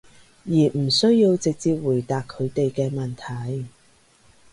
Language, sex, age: Cantonese, female, 30-39